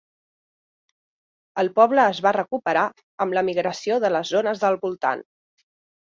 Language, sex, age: Catalan, female, 30-39